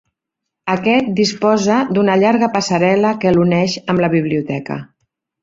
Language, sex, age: Catalan, female, 60-69